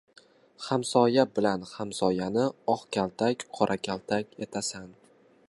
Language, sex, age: Uzbek, male, 19-29